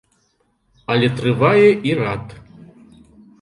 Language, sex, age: Belarusian, male, 40-49